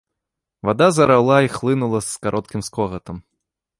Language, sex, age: Belarusian, male, 30-39